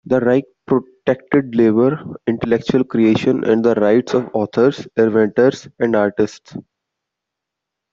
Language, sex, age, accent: English, male, 19-29, India and South Asia (India, Pakistan, Sri Lanka)